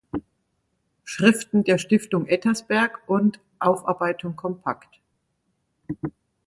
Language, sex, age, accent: German, female, 60-69, Deutschland Deutsch